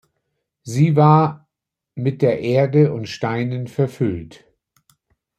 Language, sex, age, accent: German, male, 50-59, Deutschland Deutsch